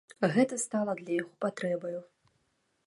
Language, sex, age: Belarusian, female, 30-39